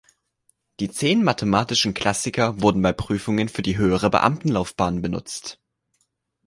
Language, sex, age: German, male, 19-29